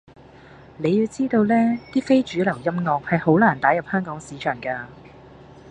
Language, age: Cantonese, 19-29